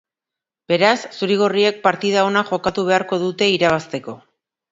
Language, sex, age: Basque, female, 40-49